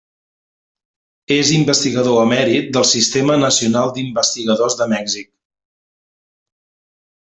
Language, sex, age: Catalan, male, 40-49